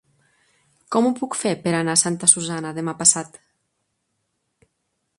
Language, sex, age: Catalan, female, 30-39